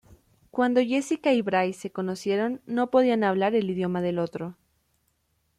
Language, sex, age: Spanish, female, 19-29